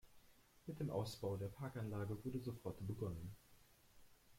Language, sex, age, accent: German, male, 19-29, Deutschland Deutsch